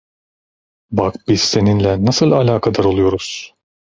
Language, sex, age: Turkish, male, 30-39